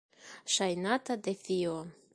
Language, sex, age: Esperanto, female, 19-29